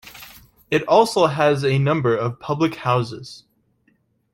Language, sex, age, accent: English, male, under 19, United States English